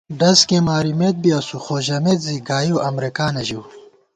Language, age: Gawar-Bati, 30-39